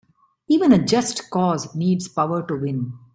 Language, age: English, 40-49